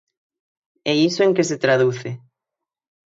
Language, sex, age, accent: Galician, male, 19-29, Atlántico (seseo e gheada); Normativo (estándar)